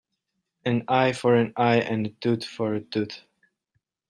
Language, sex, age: English, male, 19-29